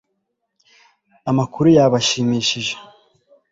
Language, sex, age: Kinyarwanda, male, 19-29